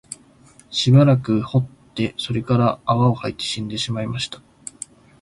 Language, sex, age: Japanese, male, 19-29